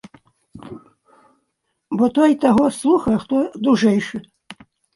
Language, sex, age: Belarusian, female, 70-79